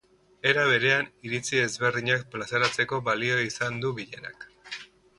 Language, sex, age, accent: Basque, male, 40-49, Mendebalekoa (Araba, Bizkaia, Gipuzkoako mendebaleko herri batzuk)